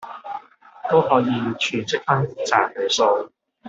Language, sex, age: Cantonese, male, 19-29